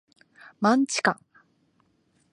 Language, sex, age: Japanese, female, 19-29